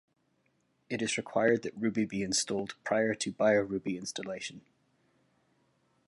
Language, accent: English, Scottish English